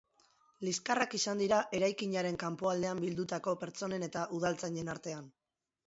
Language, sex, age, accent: Basque, female, 40-49, Mendebalekoa (Araba, Bizkaia, Gipuzkoako mendebaleko herri batzuk)